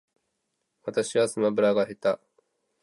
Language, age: Japanese, 30-39